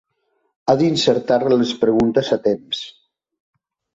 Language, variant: Catalan, Central